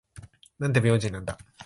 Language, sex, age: Japanese, male, 19-29